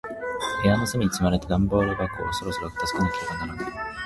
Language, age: Japanese, 19-29